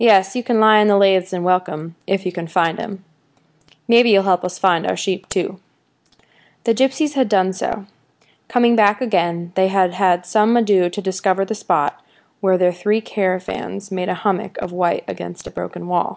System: none